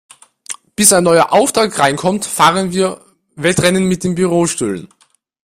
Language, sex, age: German, male, under 19